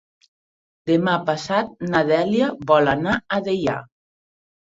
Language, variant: Catalan, Septentrional